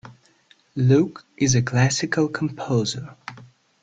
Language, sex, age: English, male, 19-29